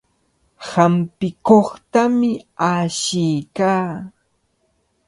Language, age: Cajatambo North Lima Quechua, 19-29